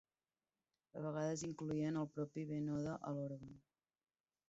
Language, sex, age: Catalan, female, 30-39